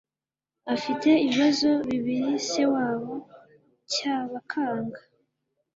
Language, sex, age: Kinyarwanda, female, 19-29